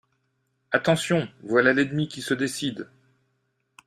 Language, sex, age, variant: French, male, 50-59, Français de métropole